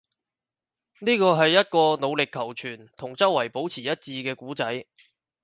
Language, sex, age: Cantonese, male, 19-29